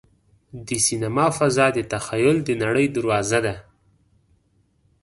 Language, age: Pashto, 19-29